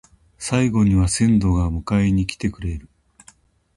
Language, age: Japanese, 50-59